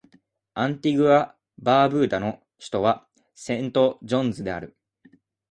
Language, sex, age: Japanese, male, 19-29